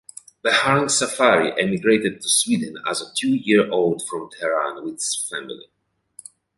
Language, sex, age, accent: English, male, 30-39, United States English